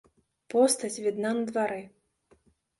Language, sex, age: Belarusian, female, 19-29